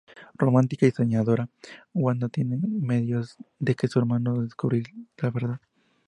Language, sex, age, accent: Spanish, male, 19-29, México